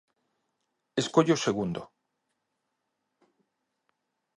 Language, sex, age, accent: Galician, male, 40-49, Normativo (estándar)